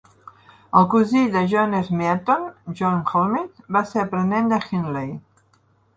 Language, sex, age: Catalan, female, 60-69